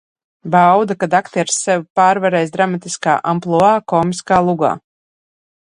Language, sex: Latvian, female